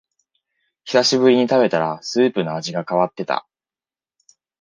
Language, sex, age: Japanese, male, 30-39